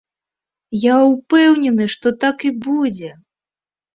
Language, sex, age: Belarusian, female, 30-39